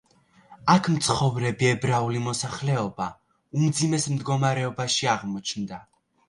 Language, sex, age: Georgian, male, 19-29